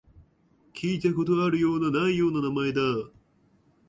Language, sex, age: Japanese, male, 19-29